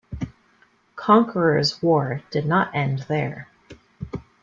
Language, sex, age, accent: English, female, 19-29, Canadian English